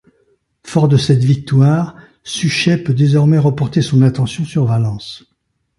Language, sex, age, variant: French, male, 70-79, Français de métropole